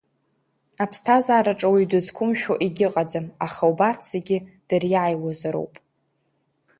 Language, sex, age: Abkhazian, female, under 19